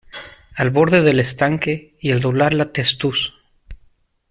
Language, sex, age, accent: Spanish, male, 30-39, México